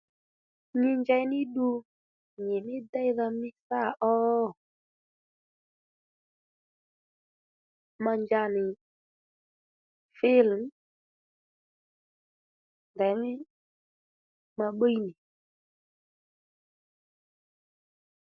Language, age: Lendu, 19-29